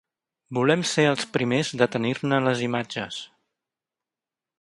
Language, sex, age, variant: Catalan, male, 30-39, Central